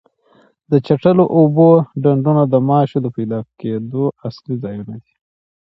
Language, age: Pashto, 30-39